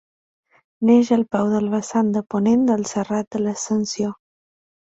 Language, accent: Catalan, mallorquí